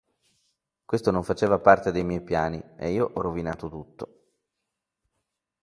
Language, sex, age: Italian, male, 40-49